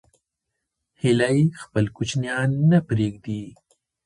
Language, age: Pashto, 30-39